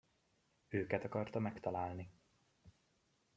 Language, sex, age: Hungarian, male, 19-29